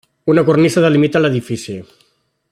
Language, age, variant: Catalan, 40-49, Central